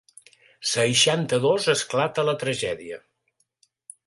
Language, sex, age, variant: Catalan, male, 60-69, Central